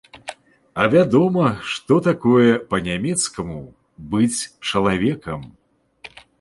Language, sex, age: Belarusian, male, 40-49